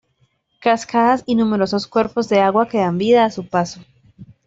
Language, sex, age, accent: Spanish, female, 19-29, Andino-Pacífico: Colombia, Perú, Ecuador, oeste de Bolivia y Venezuela andina